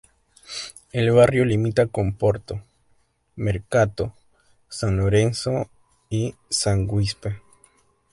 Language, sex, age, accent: Spanish, male, 19-29, Andino-Pacífico: Colombia, Perú, Ecuador, oeste de Bolivia y Venezuela andina